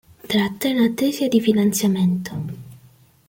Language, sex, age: Italian, male, 30-39